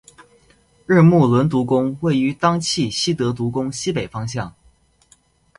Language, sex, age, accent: Chinese, male, under 19, 出生地：上海市